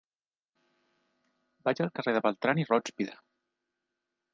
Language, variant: Catalan, Central